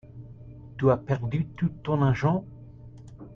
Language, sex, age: French, male, 40-49